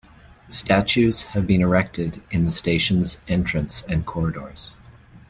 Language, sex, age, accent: English, male, 50-59, Canadian English